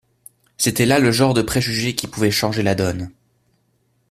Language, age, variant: French, 19-29, Français de métropole